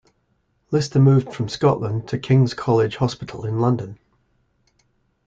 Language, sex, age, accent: English, male, 50-59, Scottish English